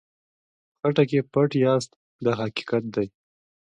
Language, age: Pashto, 19-29